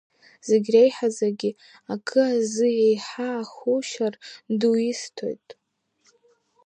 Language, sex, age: Abkhazian, female, under 19